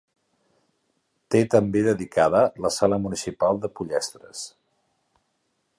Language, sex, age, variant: Catalan, male, 50-59, Central